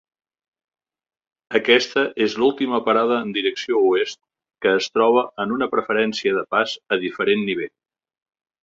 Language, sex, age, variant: Catalan, male, 60-69, Central